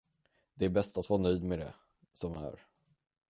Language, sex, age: Swedish, male, under 19